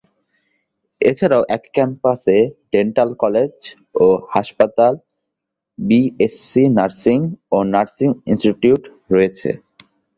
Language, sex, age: Bengali, male, under 19